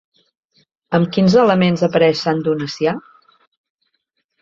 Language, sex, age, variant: Catalan, female, 50-59, Central